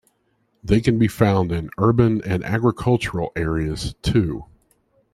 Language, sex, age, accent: English, male, 30-39, United States English